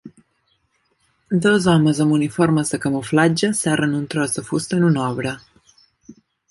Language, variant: Catalan, Central